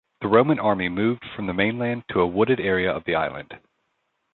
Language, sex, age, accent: English, male, 30-39, United States English